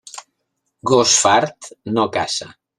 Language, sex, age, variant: Catalan, male, 60-69, Central